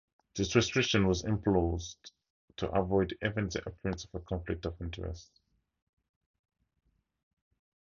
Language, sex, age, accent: English, male, 30-39, Southern African (South Africa, Zimbabwe, Namibia)